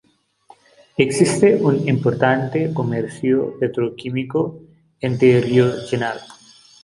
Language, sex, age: Spanish, male, 30-39